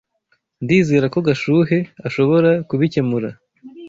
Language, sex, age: Kinyarwanda, male, 19-29